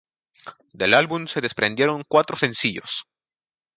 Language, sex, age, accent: Spanish, male, under 19, Andino-Pacífico: Colombia, Perú, Ecuador, oeste de Bolivia y Venezuela andina